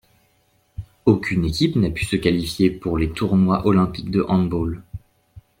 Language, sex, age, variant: French, male, 19-29, Français de métropole